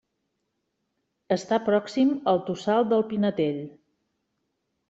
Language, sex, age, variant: Catalan, female, 40-49, Central